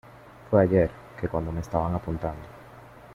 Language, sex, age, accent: Spanish, male, 30-39, Caribe: Cuba, Venezuela, Puerto Rico, República Dominicana, Panamá, Colombia caribeña, México caribeño, Costa del golfo de México